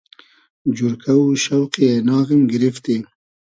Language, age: Hazaragi, 30-39